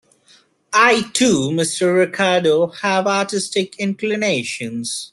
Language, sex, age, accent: English, male, 19-29, India and South Asia (India, Pakistan, Sri Lanka)